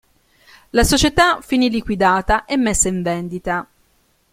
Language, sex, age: Italian, female, 40-49